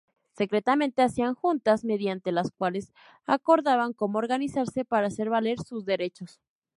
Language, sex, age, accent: Spanish, female, 19-29, México